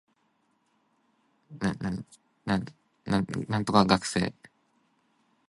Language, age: Cantonese, 19-29